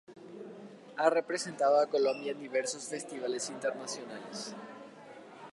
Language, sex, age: Spanish, male, under 19